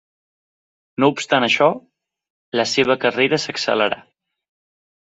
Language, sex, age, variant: Catalan, male, 19-29, Central